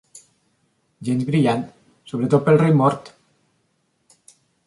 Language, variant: Catalan, Central